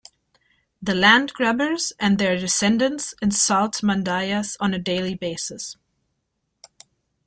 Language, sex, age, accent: English, female, 19-29, United States English